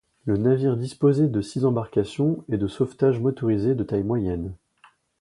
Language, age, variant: French, 40-49, Français de métropole